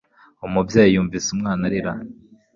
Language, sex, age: Kinyarwanda, male, 19-29